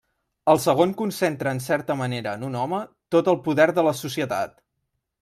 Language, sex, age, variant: Catalan, male, 19-29, Central